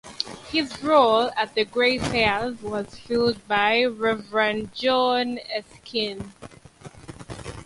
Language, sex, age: English, female, 19-29